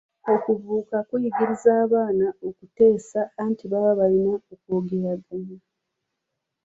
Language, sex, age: Ganda, female, 40-49